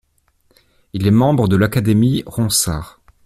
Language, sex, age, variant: French, male, 19-29, Français de métropole